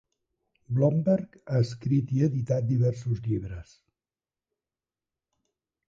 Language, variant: Catalan, Central